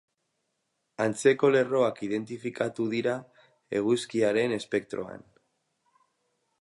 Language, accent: Basque, Mendebalekoa (Araba, Bizkaia, Gipuzkoako mendebaleko herri batzuk)